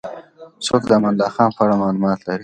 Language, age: Pashto, under 19